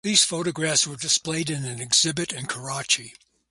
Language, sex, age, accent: English, male, 70-79, United States English